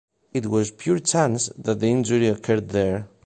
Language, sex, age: English, male, 40-49